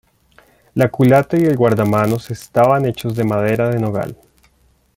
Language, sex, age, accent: Spanish, male, 30-39, Andino-Pacífico: Colombia, Perú, Ecuador, oeste de Bolivia y Venezuela andina